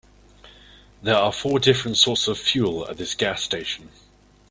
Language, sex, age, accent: English, male, 30-39, England English